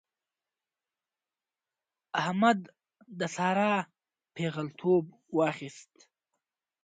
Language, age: Pashto, 19-29